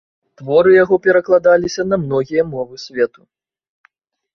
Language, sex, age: Belarusian, male, 30-39